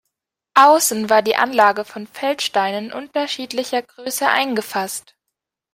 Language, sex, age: German, female, under 19